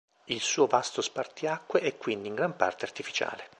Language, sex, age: Italian, male, 50-59